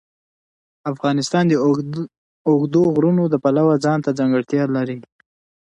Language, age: Pashto, 19-29